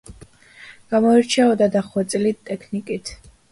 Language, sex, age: Georgian, female, under 19